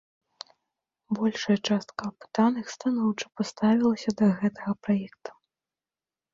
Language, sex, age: Belarusian, female, 19-29